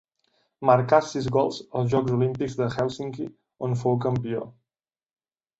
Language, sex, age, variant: Catalan, male, 19-29, Central